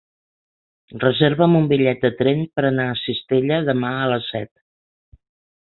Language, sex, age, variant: Catalan, female, 60-69, Central